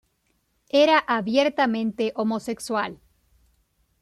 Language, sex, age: Spanish, female, 30-39